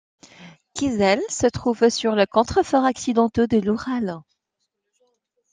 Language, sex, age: French, female, 30-39